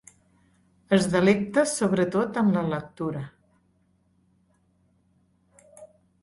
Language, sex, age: Catalan, male, 40-49